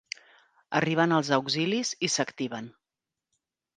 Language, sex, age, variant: Catalan, female, 40-49, Central